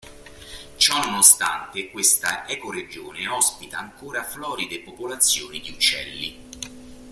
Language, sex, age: Italian, male, 40-49